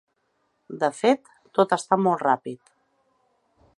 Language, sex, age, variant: Catalan, female, 40-49, Central